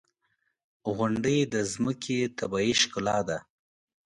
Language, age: Pashto, 19-29